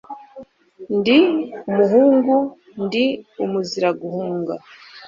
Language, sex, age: Kinyarwanda, female, 30-39